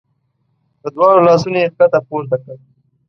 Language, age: Pashto, 19-29